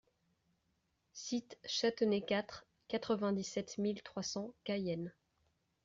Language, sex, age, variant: French, female, 19-29, Français de métropole